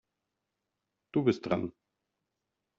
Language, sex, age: German, male, 30-39